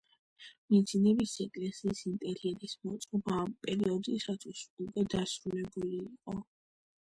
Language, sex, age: Georgian, female, under 19